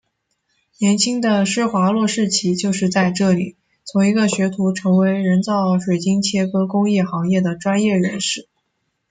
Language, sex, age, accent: Chinese, female, 19-29, 出生地：北京市